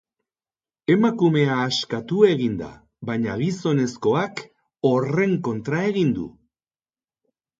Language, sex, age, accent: Basque, male, 60-69, Erdialdekoa edo Nafarra (Gipuzkoa, Nafarroa)